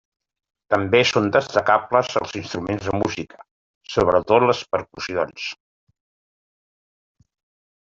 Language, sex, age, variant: Catalan, male, 60-69, Nord-Occidental